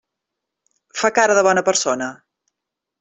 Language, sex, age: Catalan, female, 40-49